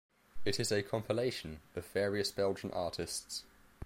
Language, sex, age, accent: English, male, under 19, England English